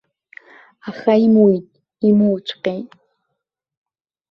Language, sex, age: Abkhazian, female, under 19